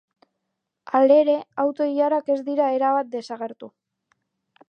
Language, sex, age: Basque, female, 19-29